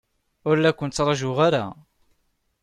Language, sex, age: Kabyle, male, 30-39